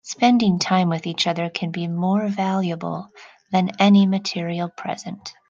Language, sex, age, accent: English, female, 40-49, United States English